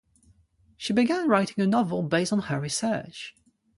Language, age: English, 19-29